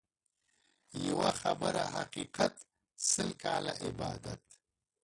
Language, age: Pashto, 40-49